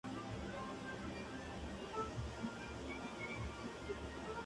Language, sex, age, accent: Spanish, male, 19-29, México